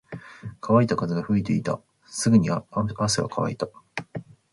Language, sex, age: Japanese, male, 19-29